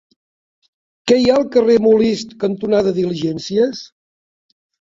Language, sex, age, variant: Catalan, male, 60-69, Septentrional